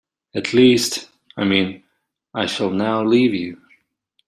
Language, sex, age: English, male, 19-29